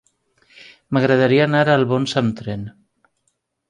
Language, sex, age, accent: Catalan, female, 40-49, valencià